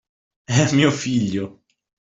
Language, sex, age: Italian, male, 19-29